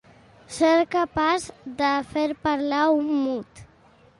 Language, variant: Catalan, Central